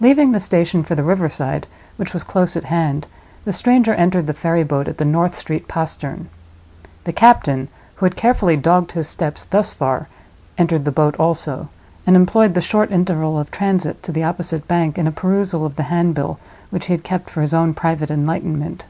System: none